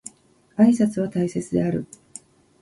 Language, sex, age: Japanese, female, 60-69